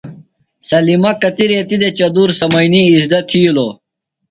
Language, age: Phalura, under 19